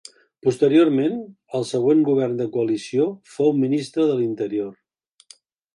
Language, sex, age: Catalan, male, 70-79